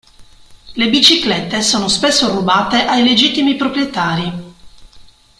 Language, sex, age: Italian, female, 40-49